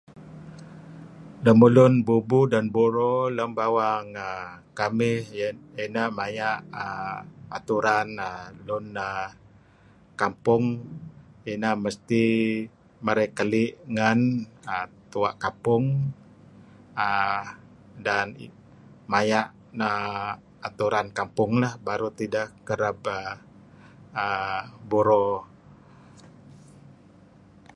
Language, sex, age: Kelabit, male, 60-69